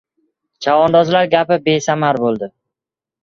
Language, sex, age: Uzbek, male, 19-29